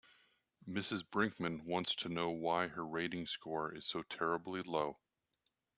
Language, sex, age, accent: English, male, 40-49, United States English